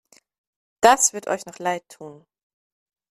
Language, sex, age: German, female, 30-39